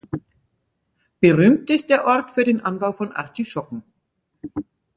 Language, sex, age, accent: German, female, 60-69, Deutschland Deutsch